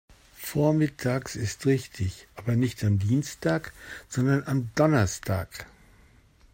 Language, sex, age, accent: German, male, 60-69, Deutschland Deutsch